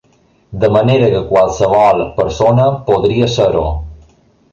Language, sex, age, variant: Catalan, male, 19-29, Balear